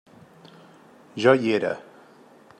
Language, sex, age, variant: Catalan, male, 40-49, Central